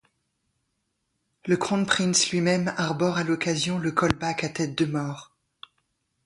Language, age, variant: French, 60-69, Français de métropole